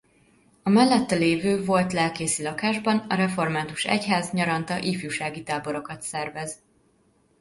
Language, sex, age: Hungarian, female, 19-29